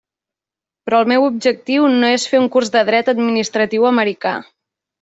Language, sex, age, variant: Catalan, female, 19-29, Central